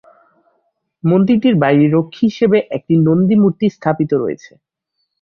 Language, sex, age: Bengali, male, 19-29